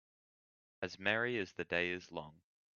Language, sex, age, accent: English, male, under 19, Australian English